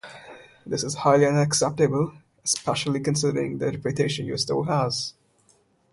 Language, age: English, 19-29